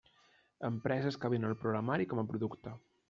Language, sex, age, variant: Catalan, male, 30-39, Central